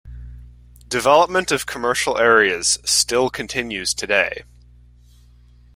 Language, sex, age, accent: English, male, 19-29, United States English